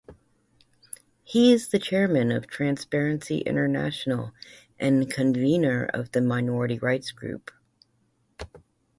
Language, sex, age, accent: English, female, 50-59, United States English